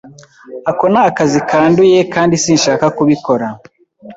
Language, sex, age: Kinyarwanda, male, 19-29